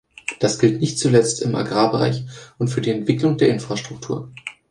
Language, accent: German, Deutschland Deutsch